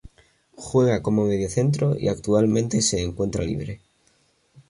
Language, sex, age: Spanish, male, under 19